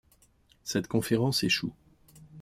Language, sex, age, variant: French, male, 50-59, Français de métropole